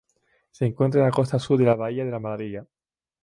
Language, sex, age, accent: Spanish, male, 19-29, España: Islas Canarias